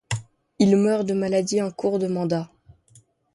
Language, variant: French, Français de métropole